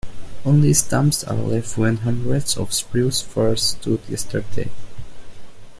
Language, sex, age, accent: English, male, 19-29, India and South Asia (India, Pakistan, Sri Lanka)